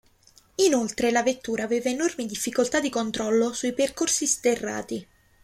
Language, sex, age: Italian, female, 19-29